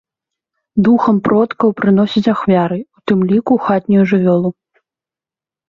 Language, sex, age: Belarusian, female, 19-29